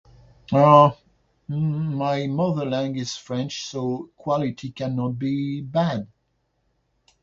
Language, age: English, 60-69